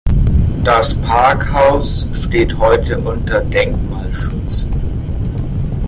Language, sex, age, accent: German, male, 30-39, Deutschland Deutsch